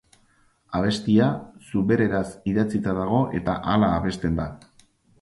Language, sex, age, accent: Basque, male, 40-49, Erdialdekoa edo Nafarra (Gipuzkoa, Nafarroa)